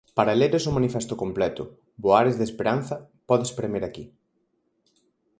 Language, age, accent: Galician, 19-29, Oriental (común en zona oriental)